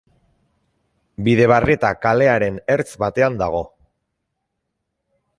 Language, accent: Basque, Erdialdekoa edo Nafarra (Gipuzkoa, Nafarroa)